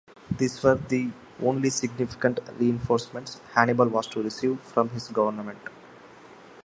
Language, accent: English, India and South Asia (India, Pakistan, Sri Lanka)